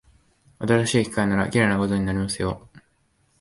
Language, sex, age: Japanese, male, 19-29